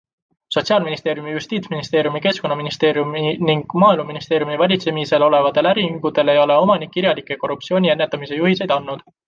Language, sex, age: Estonian, male, 19-29